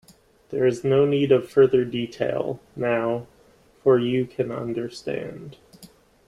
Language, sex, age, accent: English, male, 19-29, United States English